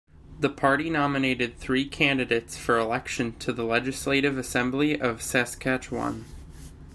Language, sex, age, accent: English, male, 19-29, United States English